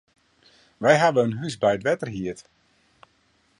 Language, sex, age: Western Frisian, male, 50-59